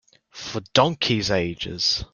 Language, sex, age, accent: English, male, 19-29, Australian English